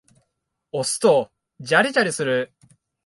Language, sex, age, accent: Japanese, male, 19-29, 標準語